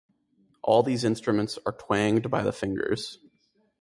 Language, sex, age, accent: English, male, 19-29, United States English